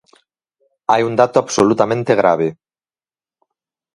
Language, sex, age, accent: Galician, male, 40-49, Oriental (común en zona oriental)